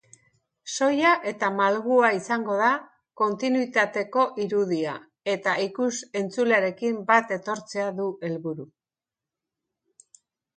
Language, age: Basque, 60-69